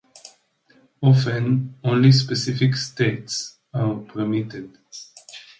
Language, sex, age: English, male, 30-39